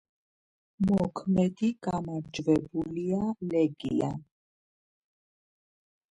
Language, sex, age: Georgian, female, 50-59